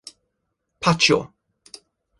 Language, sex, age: Esperanto, male, 30-39